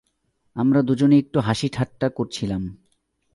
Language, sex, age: Bengali, male, 19-29